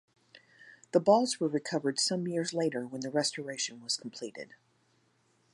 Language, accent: English, United States English